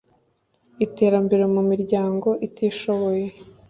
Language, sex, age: Kinyarwanda, female, 19-29